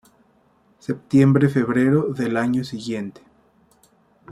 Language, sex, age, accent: Spanish, male, 19-29, México